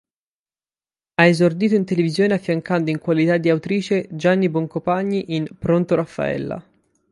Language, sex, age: Italian, male, 19-29